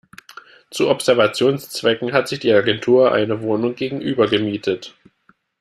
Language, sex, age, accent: German, male, 19-29, Deutschland Deutsch